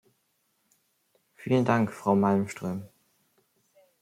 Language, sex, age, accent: German, male, under 19, Deutschland Deutsch